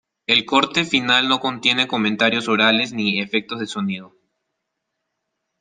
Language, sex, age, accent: Spanish, male, 19-29, Andino-Pacífico: Colombia, Perú, Ecuador, oeste de Bolivia y Venezuela andina